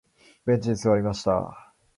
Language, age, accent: Japanese, under 19, 標準語